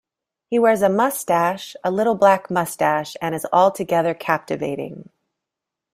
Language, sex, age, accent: English, female, 40-49, United States English